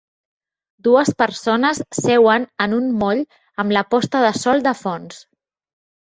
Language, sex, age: Catalan, female, 30-39